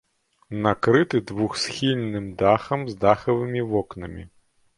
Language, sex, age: Belarusian, male, 40-49